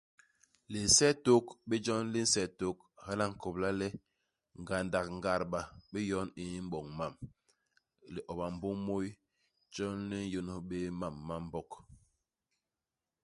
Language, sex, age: Basaa, male, 50-59